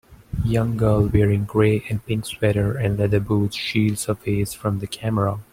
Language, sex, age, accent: English, male, 19-29, India and South Asia (India, Pakistan, Sri Lanka)